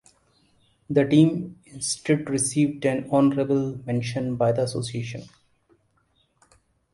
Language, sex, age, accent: English, male, 40-49, India and South Asia (India, Pakistan, Sri Lanka)